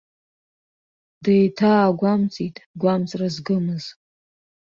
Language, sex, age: Abkhazian, female, 19-29